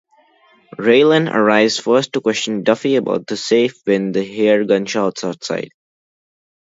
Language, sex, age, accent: English, male, under 19, India and South Asia (India, Pakistan, Sri Lanka)